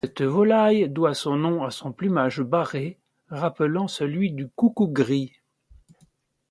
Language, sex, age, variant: French, male, 60-69, Français de métropole